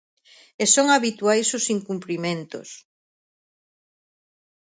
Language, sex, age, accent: Galician, female, 60-69, Normativo (estándar)